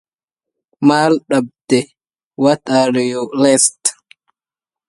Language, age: Arabic, 19-29